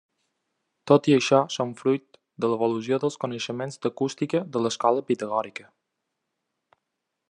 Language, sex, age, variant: Catalan, male, 19-29, Balear